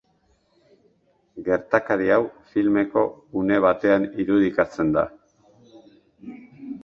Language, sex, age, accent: Basque, male, 50-59, Mendebalekoa (Araba, Bizkaia, Gipuzkoako mendebaleko herri batzuk)